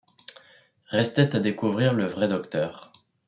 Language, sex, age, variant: French, male, under 19, Français de métropole